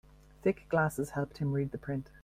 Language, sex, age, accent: English, female, 50-59, Irish English